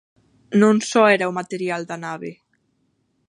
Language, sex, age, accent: Galician, female, 19-29, Atlántico (seseo e gheada); Normativo (estándar)